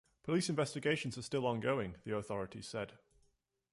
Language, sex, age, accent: English, male, 19-29, England English